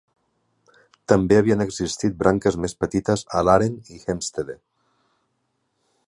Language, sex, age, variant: Catalan, male, 50-59, Central